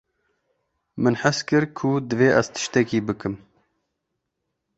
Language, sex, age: Kurdish, male, 19-29